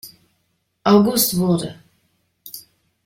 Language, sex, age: German, female, 30-39